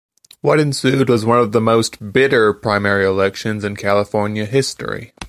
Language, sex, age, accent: English, male, 19-29, United States English